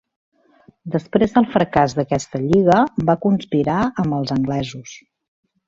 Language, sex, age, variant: Catalan, female, 40-49, Central